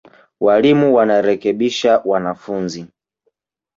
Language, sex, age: Swahili, male, 19-29